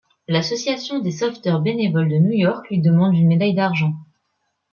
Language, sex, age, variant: French, female, 19-29, Français de métropole